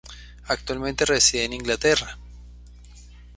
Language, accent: Spanish, Andino-Pacífico: Colombia, Perú, Ecuador, oeste de Bolivia y Venezuela andina